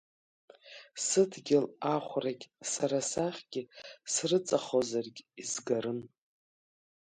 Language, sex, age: Abkhazian, female, 50-59